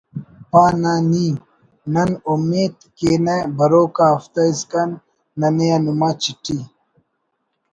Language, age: Brahui, 30-39